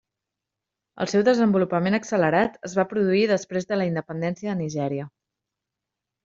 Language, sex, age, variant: Catalan, female, 30-39, Central